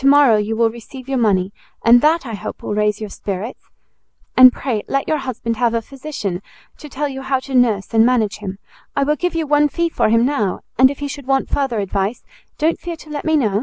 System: none